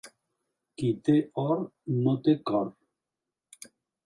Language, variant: Catalan, Central